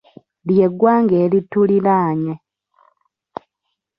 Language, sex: Ganda, female